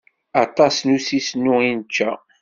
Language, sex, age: Kabyle, male, 50-59